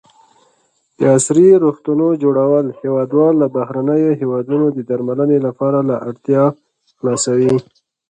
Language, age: Pashto, 19-29